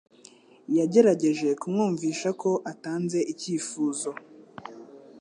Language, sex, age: Kinyarwanda, male, 19-29